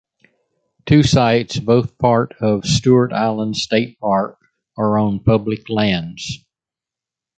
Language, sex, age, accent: English, male, 70-79, United States English